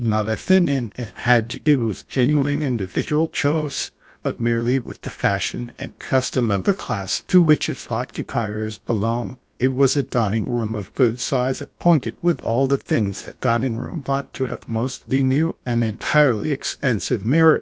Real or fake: fake